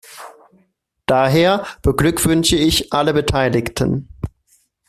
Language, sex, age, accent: German, male, 30-39, Deutschland Deutsch